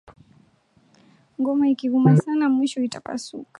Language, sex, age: Swahili, female, 19-29